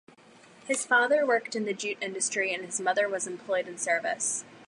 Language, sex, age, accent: English, female, under 19, United States English